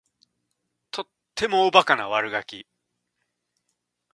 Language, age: Japanese, 30-39